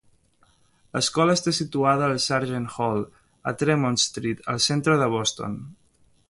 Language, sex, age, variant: Catalan, male, 19-29, Central